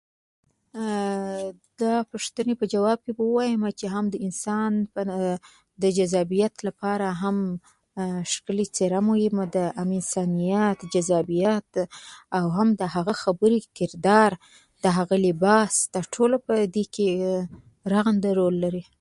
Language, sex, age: Pashto, female, 19-29